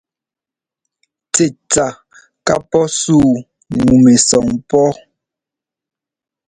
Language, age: Ngomba, 19-29